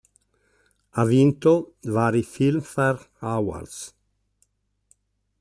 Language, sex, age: Italian, male, 60-69